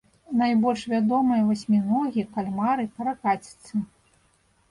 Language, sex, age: Belarusian, female, 30-39